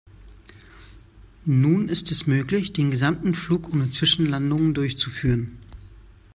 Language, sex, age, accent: German, male, 30-39, Deutschland Deutsch